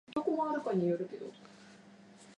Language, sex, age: Japanese, male, 19-29